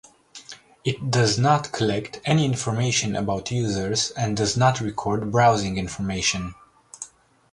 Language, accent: English, United States English